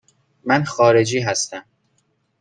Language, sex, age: Persian, male, 19-29